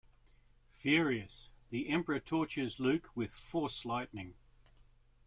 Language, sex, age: English, male, 60-69